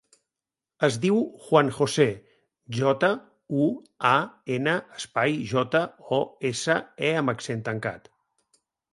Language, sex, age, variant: Catalan, male, 50-59, Central